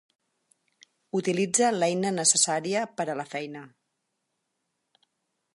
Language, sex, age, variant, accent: Catalan, female, 50-59, Central, central